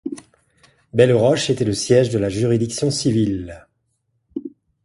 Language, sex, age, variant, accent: French, male, 40-49, Français d'Europe, Français de Belgique